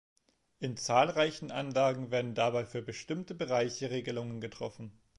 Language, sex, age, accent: German, male, 19-29, Deutschland Deutsch